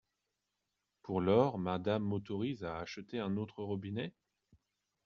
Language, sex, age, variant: French, male, 30-39, Français de métropole